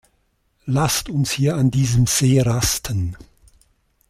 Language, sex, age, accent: German, male, 70-79, Schweizerdeutsch